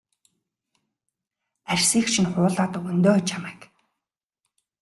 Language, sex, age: Mongolian, female, 19-29